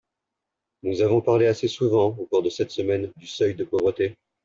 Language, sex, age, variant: French, male, 40-49, Français de métropole